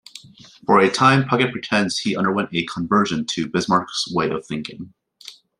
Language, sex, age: English, male, 19-29